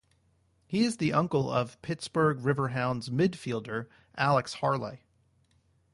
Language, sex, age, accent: English, male, 30-39, United States English